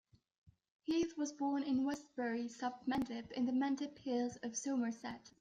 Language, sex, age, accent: English, female, under 19, England English